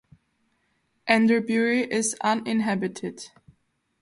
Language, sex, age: English, female, 19-29